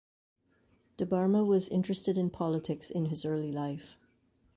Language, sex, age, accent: English, female, 50-59, West Indies and Bermuda (Bahamas, Bermuda, Jamaica, Trinidad)